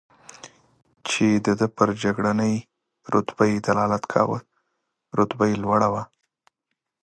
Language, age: Pashto, 19-29